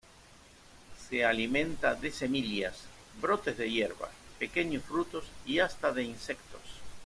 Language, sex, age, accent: Spanish, male, 60-69, Rioplatense: Argentina, Uruguay, este de Bolivia, Paraguay